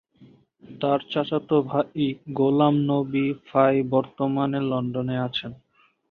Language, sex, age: Bengali, male, 19-29